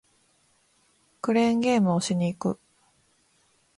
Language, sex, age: Japanese, female, 19-29